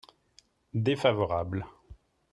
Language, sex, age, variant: French, male, 40-49, Français de métropole